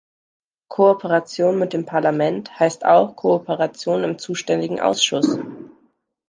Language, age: German, 19-29